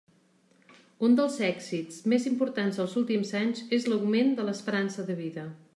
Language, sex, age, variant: Catalan, female, 40-49, Central